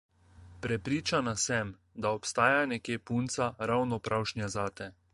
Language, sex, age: Slovenian, male, 19-29